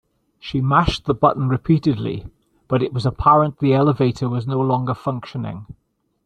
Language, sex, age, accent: English, male, 60-69, Welsh English